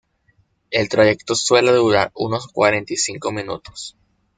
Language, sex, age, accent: Spanish, male, 19-29, Caribe: Cuba, Venezuela, Puerto Rico, República Dominicana, Panamá, Colombia caribeña, México caribeño, Costa del golfo de México